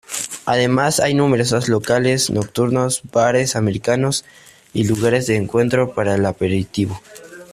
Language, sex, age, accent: Spanish, male, under 19, México